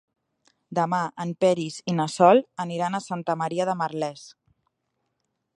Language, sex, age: Catalan, female, 30-39